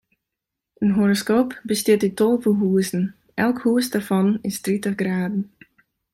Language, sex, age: Western Frisian, female, 30-39